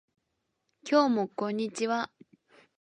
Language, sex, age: Japanese, female, 19-29